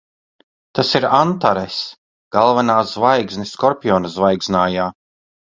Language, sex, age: Latvian, male, 30-39